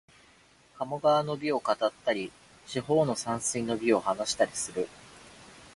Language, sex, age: Japanese, male, 19-29